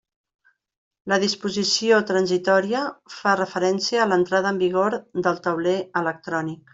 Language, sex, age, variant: Catalan, female, 50-59, Central